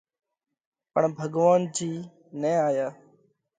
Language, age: Parkari Koli, 19-29